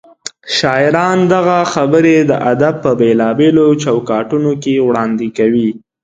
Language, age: Pashto, 19-29